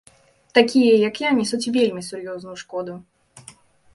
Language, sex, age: Belarusian, female, 19-29